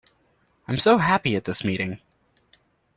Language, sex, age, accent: English, male, 19-29, United States English